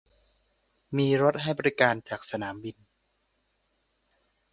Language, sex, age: Thai, male, 19-29